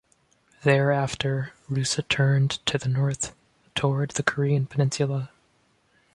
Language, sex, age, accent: English, male, 19-29, United States English